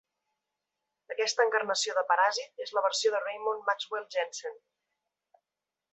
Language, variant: Catalan, Central